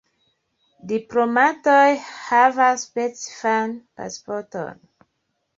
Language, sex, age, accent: Esperanto, female, 30-39, Internacia